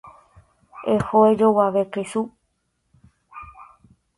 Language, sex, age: Guarani, male, under 19